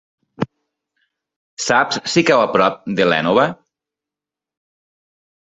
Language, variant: Catalan, Nord-Occidental